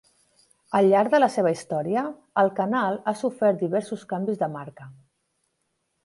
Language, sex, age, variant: Catalan, female, 40-49, Central